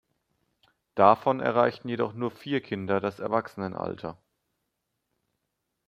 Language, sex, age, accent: German, male, 19-29, Deutschland Deutsch